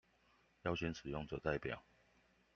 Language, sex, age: Chinese, male, 40-49